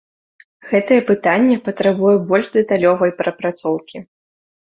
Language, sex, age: Belarusian, female, under 19